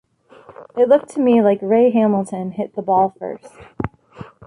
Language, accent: English, United States English